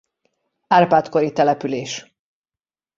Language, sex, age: Hungarian, female, 40-49